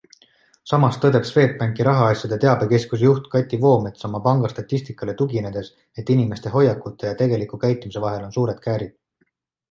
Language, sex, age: Estonian, male, 19-29